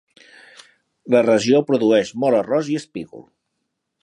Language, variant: Catalan, Central